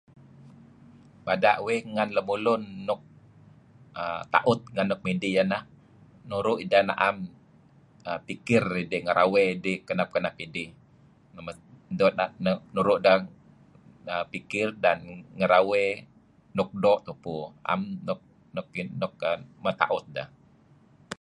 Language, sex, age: Kelabit, male, 50-59